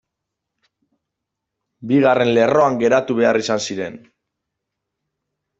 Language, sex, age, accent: Basque, male, 19-29, Mendebalekoa (Araba, Bizkaia, Gipuzkoako mendebaleko herri batzuk)